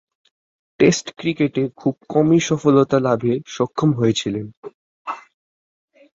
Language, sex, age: Bengali, male, 30-39